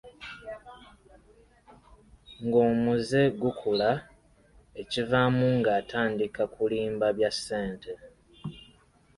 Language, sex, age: Ganda, male, 19-29